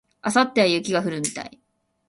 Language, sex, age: Japanese, female, 19-29